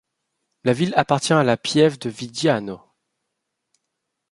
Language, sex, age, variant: French, male, 30-39, Français de métropole